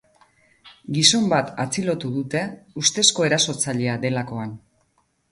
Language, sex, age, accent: Basque, female, 50-59, Mendebalekoa (Araba, Bizkaia, Gipuzkoako mendebaleko herri batzuk)